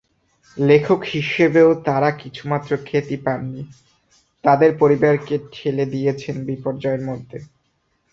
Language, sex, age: Bengali, male, 19-29